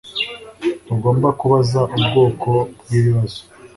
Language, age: Kinyarwanda, 19-29